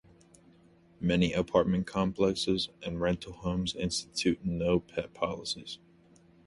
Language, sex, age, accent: English, male, 19-29, United States English